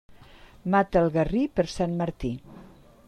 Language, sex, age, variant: Catalan, female, 60-69, Nord-Occidental